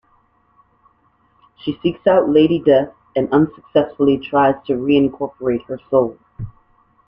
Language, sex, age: English, female, 19-29